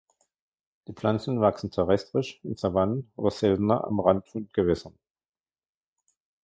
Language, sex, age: German, male, 50-59